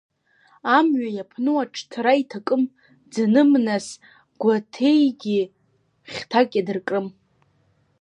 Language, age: Abkhazian, under 19